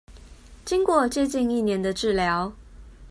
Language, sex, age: Chinese, female, 30-39